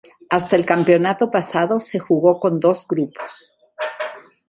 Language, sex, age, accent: Spanish, female, 60-69, México